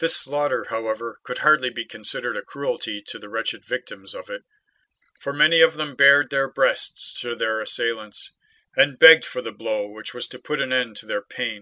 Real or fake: real